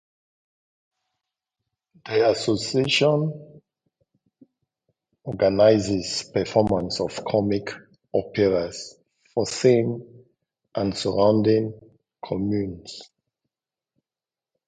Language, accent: English, Southern African (South Africa, Zimbabwe, Namibia)